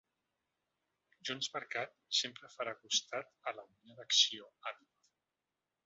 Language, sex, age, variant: Catalan, male, 40-49, Central